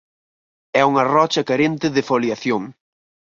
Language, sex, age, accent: Galician, male, 19-29, Normativo (estándar)